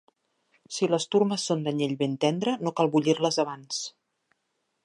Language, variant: Catalan, Central